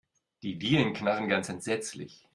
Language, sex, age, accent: German, male, 40-49, Deutschland Deutsch